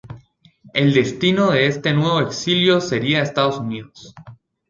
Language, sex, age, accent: Spanish, male, 19-29, América central